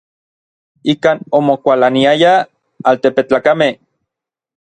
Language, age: Orizaba Nahuatl, 30-39